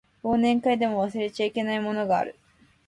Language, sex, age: Japanese, female, under 19